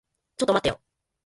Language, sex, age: Japanese, female, 19-29